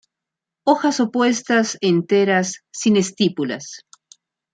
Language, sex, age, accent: Spanish, female, 50-59, México